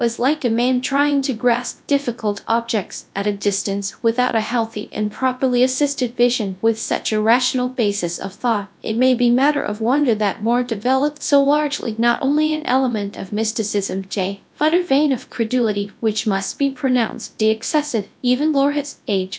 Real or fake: fake